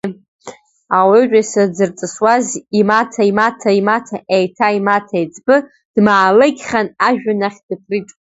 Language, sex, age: Abkhazian, female, 30-39